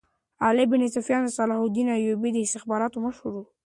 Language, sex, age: Pashto, male, 19-29